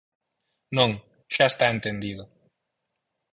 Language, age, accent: Galician, 30-39, Normativo (estándar)